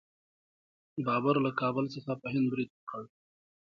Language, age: Pashto, 30-39